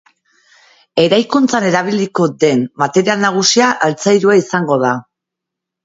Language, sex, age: Basque, female, 40-49